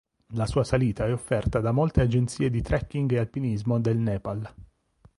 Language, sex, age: Italian, male, 30-39